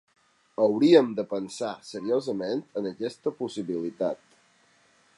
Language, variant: Catalan, Balear